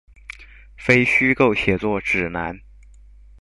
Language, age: Chinese, 19-29